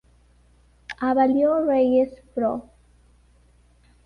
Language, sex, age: Spanish, female, under 19